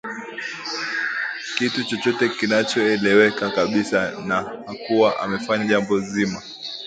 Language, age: Swahili, 19-29